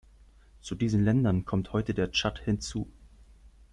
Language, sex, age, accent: German, male, 19-29, Deutschland Deutsch